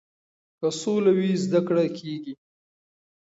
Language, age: Pashto, 19-29